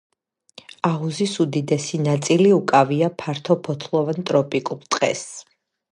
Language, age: Georgian, under 19